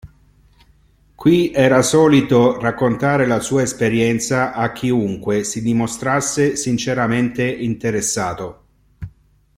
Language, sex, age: Italian, male, 50-59